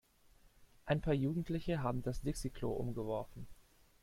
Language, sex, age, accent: German, male, 30-39, Deutschland Deutsch